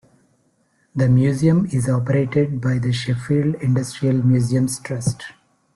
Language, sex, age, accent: English, male, 50-59, India and South Asia (India, Pakistan, Sri Lanka)